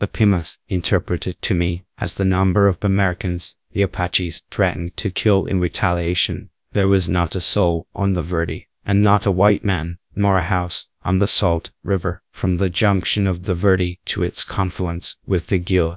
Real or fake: fake